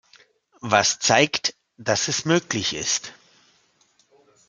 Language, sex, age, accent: German, male, 50-59, Deutschland Deutsch